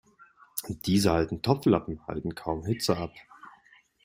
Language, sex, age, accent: German, male, 30-39, Deutschland Deutsch